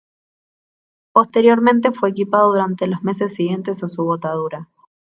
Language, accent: Spanish, Rioplatense: Argentina, Uruguay, este de Bolivia, Paraguay